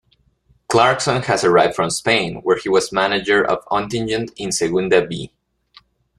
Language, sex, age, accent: English, male, 19-29, United States English